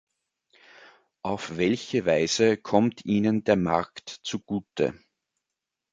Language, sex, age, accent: German, male, 50-59, Österreichisches Deutsch